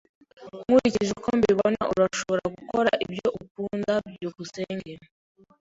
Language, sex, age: Kinyarwanda, female, 19-29